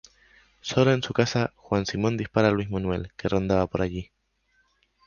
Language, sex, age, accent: Spanish, male, 19-29, España: Islas Canarias